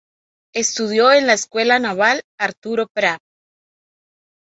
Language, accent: Spanish, España: Norte peninsular (Asturias, Castilla y León, Cantabria, País Vasco, Navarra, Aragón, La Rioja, Guadalajara, Cuenca)